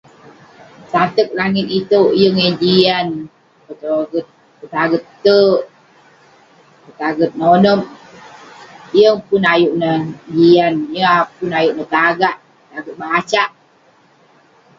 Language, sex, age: Western Penan, female, 30-39